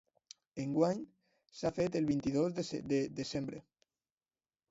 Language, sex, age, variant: Catalan, male, under 19, Alacantí